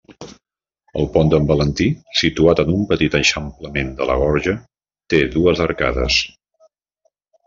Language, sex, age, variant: Catalan, male, 50-59, Central